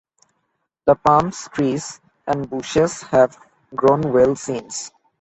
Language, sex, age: English, male, 19-29